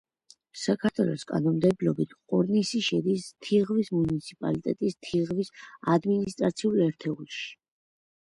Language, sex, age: Georgian, female, under 19